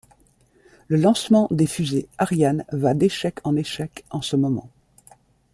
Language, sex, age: French, female, 50-59